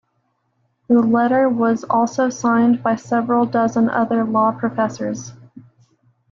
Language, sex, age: English, female, 30-39